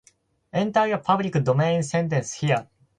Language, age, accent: Japanese, 19-29, 標準語